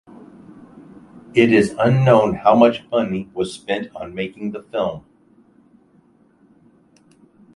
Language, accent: English, United States English